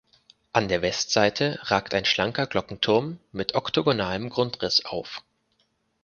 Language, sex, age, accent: German, male, 19-29, Deutschland Deutsch